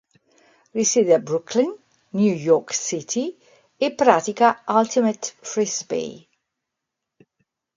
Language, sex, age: Italian, female, 60-69